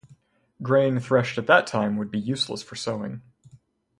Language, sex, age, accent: English, male, 19-29, United States English